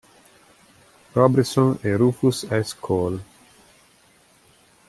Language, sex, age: Italian, male, 50-59